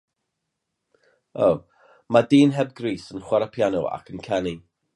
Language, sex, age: Welsh, male, 50-59